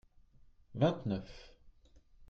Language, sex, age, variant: French, male, 30-39, Français de métropole